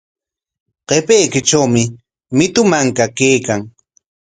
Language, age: Corongo Ancash Quechua, 40-49